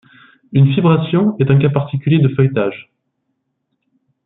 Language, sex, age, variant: French, male, 19-29, Français de métropole